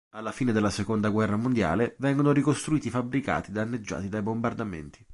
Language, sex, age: Italian, male, 30-39